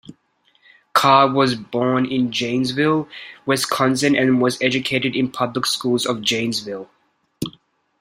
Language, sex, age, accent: English, male, 19-29, Australian English